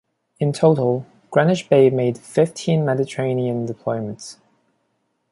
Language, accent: English, Hong Kong English